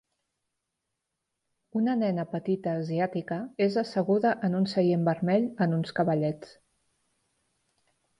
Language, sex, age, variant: Catalan, female, 40-49, Central